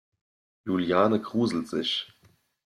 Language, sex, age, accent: German, male, 19-29, Deutschland Deutsch